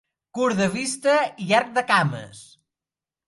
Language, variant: Catalan, Central